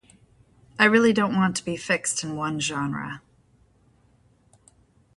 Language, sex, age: English, female, 50-59